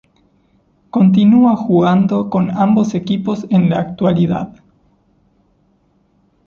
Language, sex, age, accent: Spanish, male, 30-39, Rioplatense: Argentina, Uruguay, este de Bolivia, Paraguay